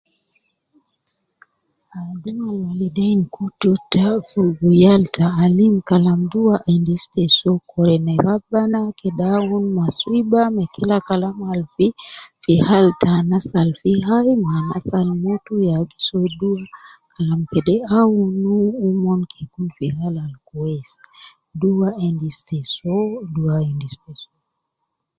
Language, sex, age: Nubi, female, 50-59